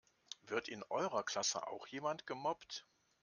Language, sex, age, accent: German, male, 60-69, Deutschland Deutsch